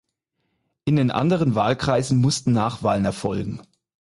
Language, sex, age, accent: German, male, 30-39, Deutschland Deutsch